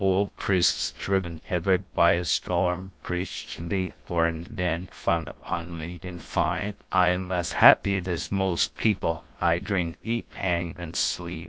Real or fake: fake